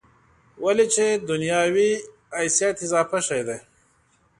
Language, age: Pashto, 30-39